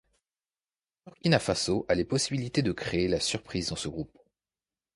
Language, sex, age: French, male, 19-29